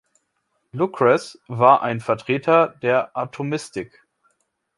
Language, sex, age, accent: German, male, 30-39, Deutschland Deutsch